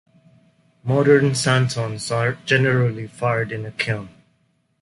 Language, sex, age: English, male, 19-29